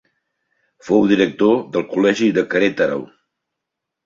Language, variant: Catalan, Central